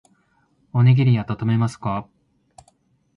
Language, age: Japanese, 19-29